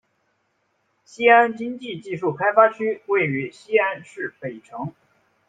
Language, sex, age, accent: Chinese, male, 19-29, 出生地：湖南省